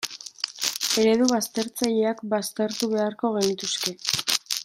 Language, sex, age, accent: Basque, female, 19-29, Mendebalekoa (Araba, Bizkaia, Gipuzkoako mendebaleko herri batzuk)